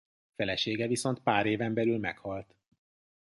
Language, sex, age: Hungarian, male, 40-49